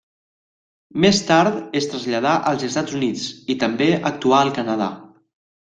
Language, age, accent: Catalan, under 19, valencià